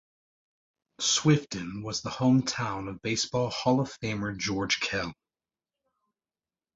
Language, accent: English, United States English